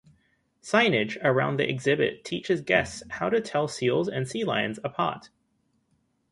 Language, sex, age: English, male, 19-29